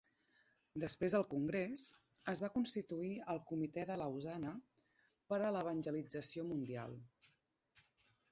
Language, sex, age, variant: Catalan, female, 40-49, Central